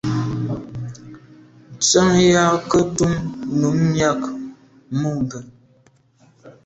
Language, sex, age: Medumba, female, 19-29